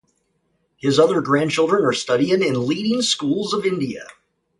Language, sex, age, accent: English, male, 30-39, United States English